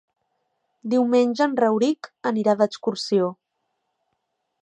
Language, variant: Catalan, Central